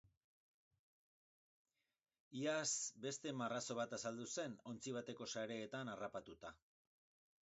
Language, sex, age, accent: Basque, male, 60-69, Mendebalekoa (Araba, Bizkaia, Gipuzkoako mendebaleko herri batzuk)